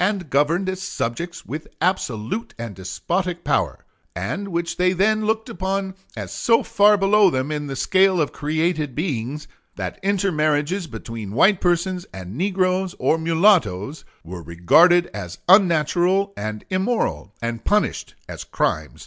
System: none